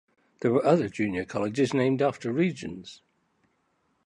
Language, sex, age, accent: English, male, 70-79, England English